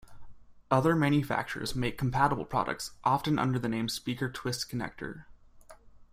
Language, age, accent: English, 19-29, United States English